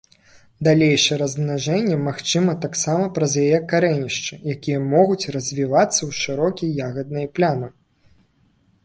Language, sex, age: Belarusian, male, 19-29